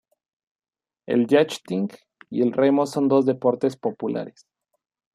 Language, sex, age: Spanish, male, 19-29